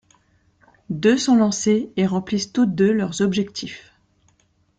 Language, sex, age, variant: French, female, 30-39, Français de métropole